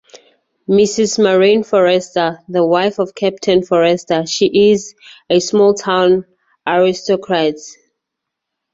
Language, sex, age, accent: English, female, 30-39, Southern African (South Africa, Zimbabwe, Namibia)